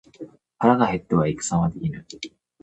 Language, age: Japanese, 19-29